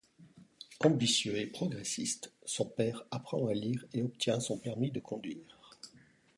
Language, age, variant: French, 40-49, Français de métropole